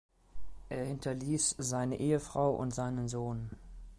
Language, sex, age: German, male, 19-29